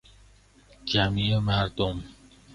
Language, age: Persian, 40-49